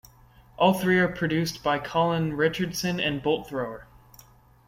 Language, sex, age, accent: English, male, 19-29, United States English